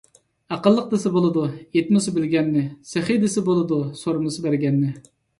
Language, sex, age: Uyghur, male, 30-39